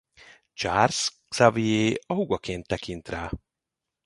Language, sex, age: Hungarian, male, 40-49